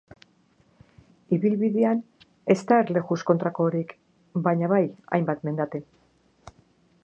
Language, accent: Basque, Mendebalekoa (Araba, Bizkaia, Gipuzkoako mendebaleko herri batzuk)